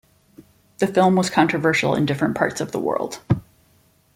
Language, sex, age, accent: English, female, 40-49, United States English